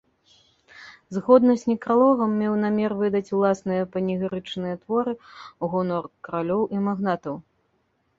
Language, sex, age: Belarusian, female, 40-49